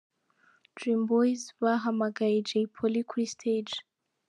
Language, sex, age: Kinyarwanda, female, 19-29